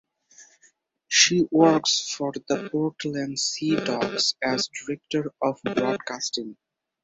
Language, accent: English, England English